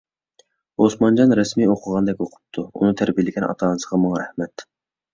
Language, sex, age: Uyghur, male, 19-29